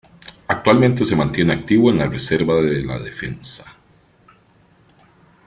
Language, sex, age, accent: Spanish, male, 30-39, América central